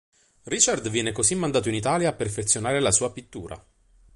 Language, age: Italian, 30-39